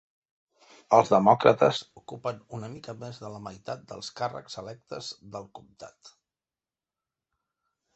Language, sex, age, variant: Catalan, male, 50-59, Central